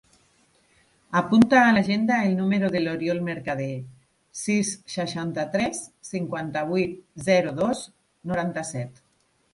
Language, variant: Catalan, Central